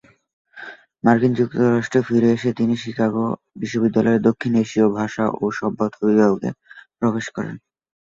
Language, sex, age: Bengali, male, 19-29